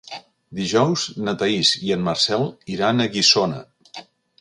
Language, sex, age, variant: Catalan, male, 60-69, Central